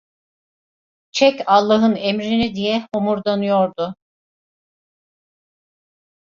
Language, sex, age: Turkish, female, 50-59